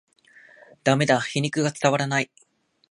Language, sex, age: Japanese, male, 19-29